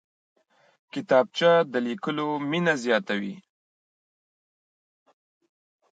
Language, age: Pashto, 19-29